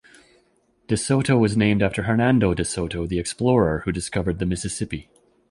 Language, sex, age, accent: English, male, 40-49, Canadian English